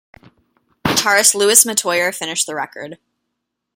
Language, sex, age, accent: English, female, 19-29, United States English